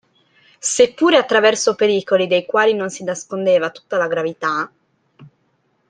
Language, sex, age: Italian, female, 19-29